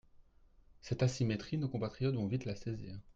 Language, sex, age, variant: French, male, 30-39, Français de métropole